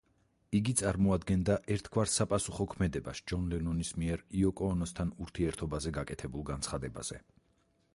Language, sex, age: Georgian, male, 40-49